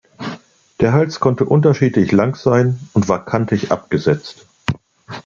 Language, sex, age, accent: German, male, 60-69, Deutschland Deutsch